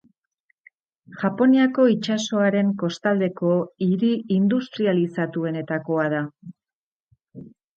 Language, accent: Basque, Erdialdekoa edo Nafarra (Gipuzkoa, Nafarroa)